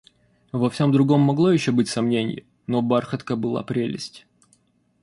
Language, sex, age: Russian, male, 30-39